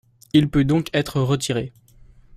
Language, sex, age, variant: French, male, under 19, Français de métropole